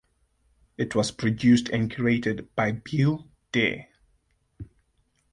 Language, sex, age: English, male, 19-29